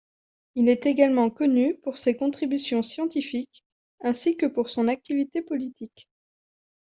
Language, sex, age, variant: French, female, 19-29, Français de métropole